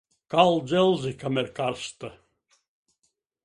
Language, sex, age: Latvian, male, 60-69